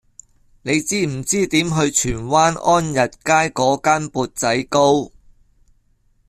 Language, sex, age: Cantonese, male, 50-59